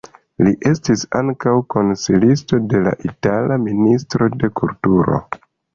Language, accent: Esperanto, Internacia